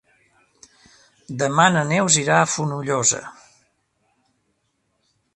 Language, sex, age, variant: Catalan, male, 60-69, Central